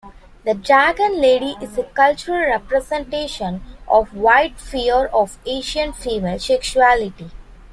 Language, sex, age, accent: English, female, 19-29, India and South Asia (India, Pakistan, Sri Lanka)